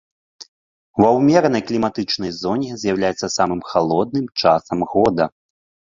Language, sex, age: Belarusian, male, 30-39